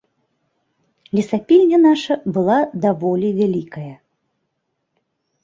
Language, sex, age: Belarusian, female, 40-49